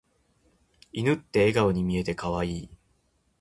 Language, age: Japanese, 19-29